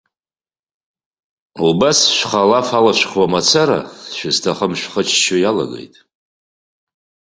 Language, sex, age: Abkhazian, male, 40-49